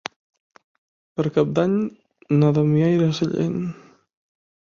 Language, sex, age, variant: Catalan, male, 19-29, Central